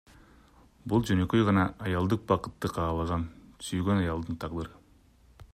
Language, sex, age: Kyrgyz, male, 19-29